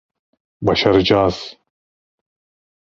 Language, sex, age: Turkish, male, 30-39